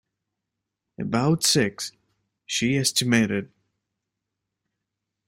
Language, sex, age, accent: English, male, 19-29, United States English